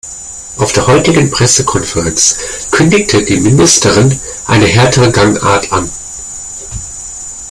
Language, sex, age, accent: German, male, 40-49, Deutschland Deutsch